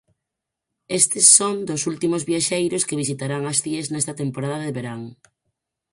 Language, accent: Galician, Normativo (estándar)